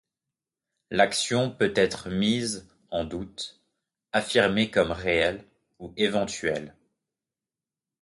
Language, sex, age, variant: French, male, 19-29, Français de métropole